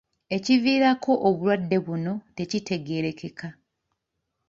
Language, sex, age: Ganda, female, 19-29